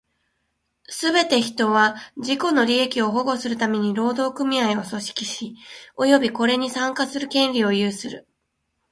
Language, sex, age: Japanese, female, 19-29